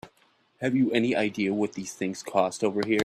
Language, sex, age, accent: English, male, 30-39, United States English